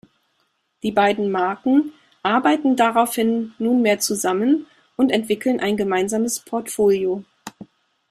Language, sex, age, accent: German, female, 40-49, Deutschland Deutsch